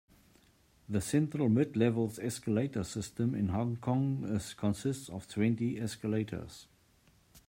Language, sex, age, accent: English, male, 60-69, Southern African (South Africa, Zimbabwe, Namibia)